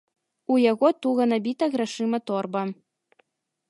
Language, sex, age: Belarusian, female, 19-29